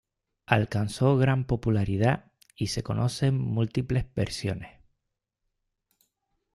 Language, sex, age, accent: Spanish, male, 40-49, España: Islas Canarias